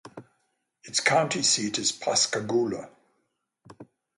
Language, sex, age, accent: English, male, 70-79, England English; Southern African (South Africa, Zimbabwe, Namibia)